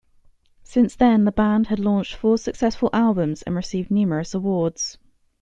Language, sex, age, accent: English, female, 19-29, England English